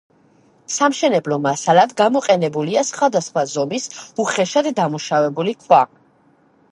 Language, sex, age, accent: Georgian, female, 19-29, ჩვეულებრივი